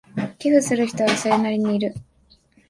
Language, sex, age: Japanese, female, 19-29